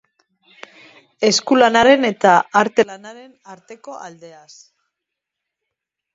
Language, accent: Basque, Mendebalekoa (Araba, Bizkaia, Gipuzkoako mendebaleko herri batzuk)